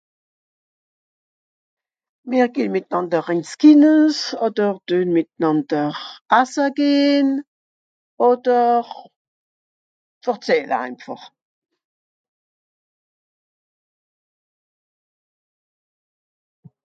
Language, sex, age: Swiss German, female, 50-59